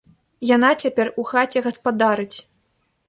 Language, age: Belarusian, 19-29